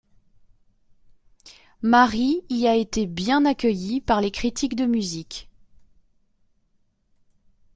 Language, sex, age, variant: French, female, 30-39, Français de métropole